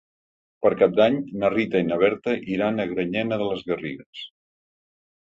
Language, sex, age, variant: Catalan, male, 60-69, Central